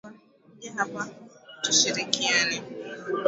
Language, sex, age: Swahili, female, 19-29